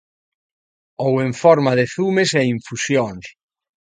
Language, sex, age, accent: Galician, male, 60-69, Atlántico (seseo e gheada)